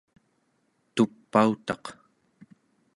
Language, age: Central Yupik, 30-39